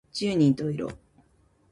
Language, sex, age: Japanese, female, 30-39